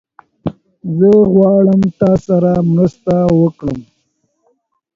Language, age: Pashto, 30-39